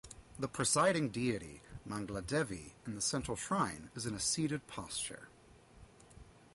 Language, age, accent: English, 19-29, United States English